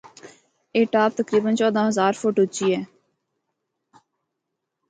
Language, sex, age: Northern Hindko, female, 19-29